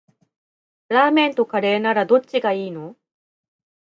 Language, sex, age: Japanese, female, 30-39